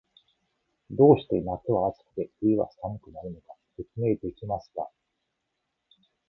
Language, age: Japanese, 50-59